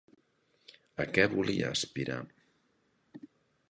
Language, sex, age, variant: Catalan, male, 60-69, Central